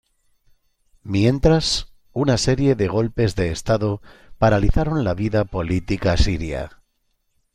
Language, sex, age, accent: Spanish, male, 50-59, España: Centro-Sur peninsular (Madrid, Toledo, Castilla-La Mancha)